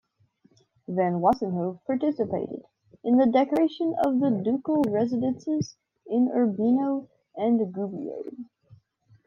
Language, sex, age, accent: English, female, 19-29, United States English